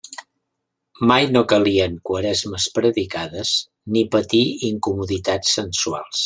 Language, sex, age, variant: Catalan, male, 60-69, Central